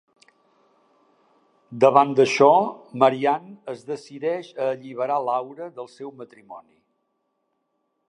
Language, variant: Catalan, Central